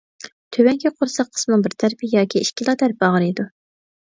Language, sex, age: Uyghur, female, 30-39